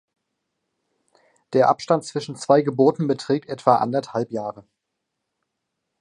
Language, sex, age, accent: German, male, 19-29, Deutschland Deutsch